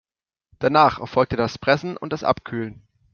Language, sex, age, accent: German, male, 19-29, Deutschland Deutsch